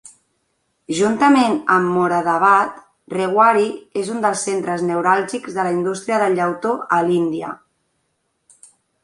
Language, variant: Catalan, Nord-Occidental